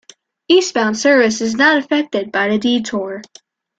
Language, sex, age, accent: English, female, under 19, United States English